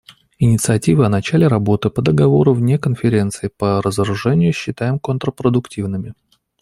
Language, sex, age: Russian, male, 30-39